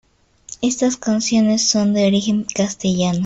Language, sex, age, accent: Spanish, female, under 19, Andino-Pacífico: Colombia, Perú, Ecuador, oeste de Bolivia y Venezuela andina